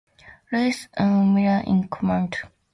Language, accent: English, United States English